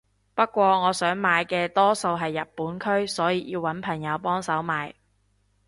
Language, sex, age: Cantonese, female, 19-29